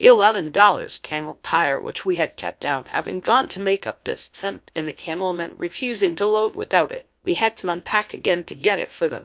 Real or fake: fake